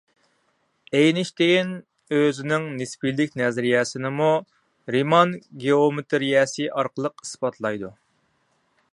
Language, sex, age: Uyghur, male, 30-39